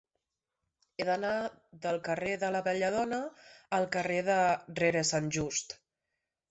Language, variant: Catalan, Central